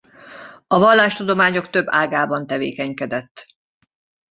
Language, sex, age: Hungarian, female, 40-49